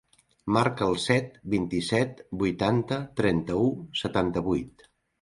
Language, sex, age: Catalan, male, 60-69